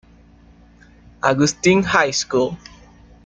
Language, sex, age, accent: Spanish, male, 19-29, Caribe: Cuba, Venezuela, Puerto Rico, República Dominicana, Panamá, Colombia caribeña, México caribeño, Costa del golfo de México